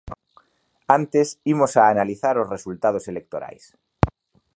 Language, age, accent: Galician, 30-39, Normativo (estándar)